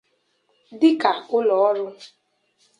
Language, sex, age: Igbo, female, under 19